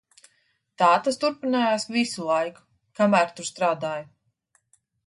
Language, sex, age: Latvian, female, 30-39